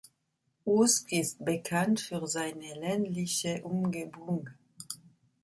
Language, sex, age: German, female, 50-59